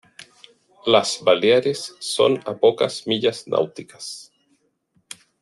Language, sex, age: Spanish, male, 40-49